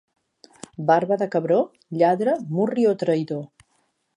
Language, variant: Catalan, Central